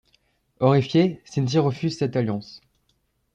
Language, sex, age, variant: French, male, under 19, Français de métropole